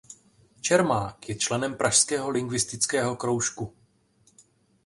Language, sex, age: Czech, male, 40-49